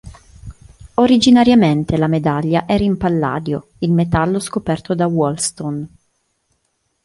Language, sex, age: Italian, female, 30-39